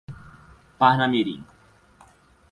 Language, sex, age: Portuguese, male, 19-29